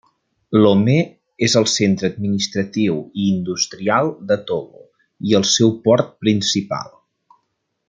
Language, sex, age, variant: Catalan, male, 30-39, Central